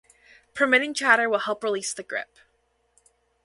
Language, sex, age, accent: English, female, 19-29, United States English